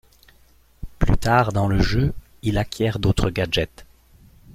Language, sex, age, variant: French, male, 40-49, Français de métropole